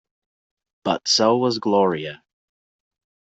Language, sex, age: English, male, 30-39